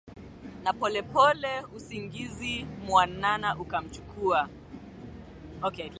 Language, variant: Swahili, Kiswahili cha Bara ya Kenya